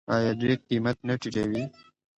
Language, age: Pashto, 19-29